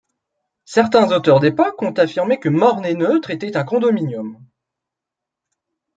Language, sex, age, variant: French, male, 19-29, Français de métropole